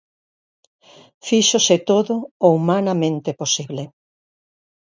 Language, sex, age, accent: Galician, female, 60-69, Normativo (estándar)